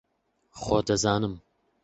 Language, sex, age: Central Kurdish, male, under 19